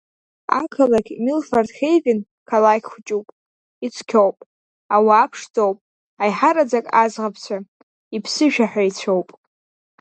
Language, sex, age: Abkhazian, female, 40-49